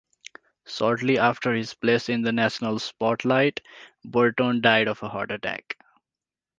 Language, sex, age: English, male, 19-29